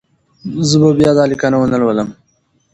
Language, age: Pashto, under 19